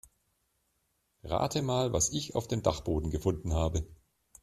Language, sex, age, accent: German, male, 40-49, Deutschland Deutsch